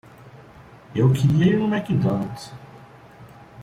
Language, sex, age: Portuguese, male, 19-29